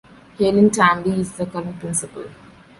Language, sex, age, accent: English, female, 30-39, India and South Asia (India, Pakistan, Sri Lanka)